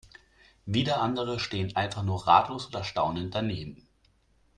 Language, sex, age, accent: German, male, 30-39, Deutschland Deutsch